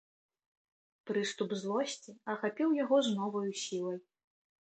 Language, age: Belarusian, 19-29